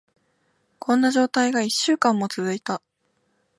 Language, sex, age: Japanese, female, 19-29